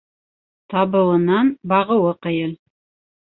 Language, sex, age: Bashkir, female, 40-49